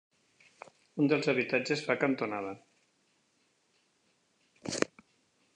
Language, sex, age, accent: Catalan, male, 50-59, valencià